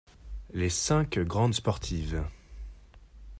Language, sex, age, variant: French, male, 19-29, Français de métropole